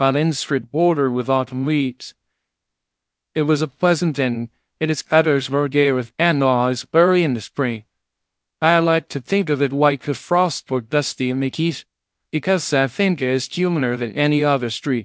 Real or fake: fake